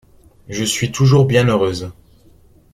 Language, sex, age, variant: French, male, 19-29, Français de métropole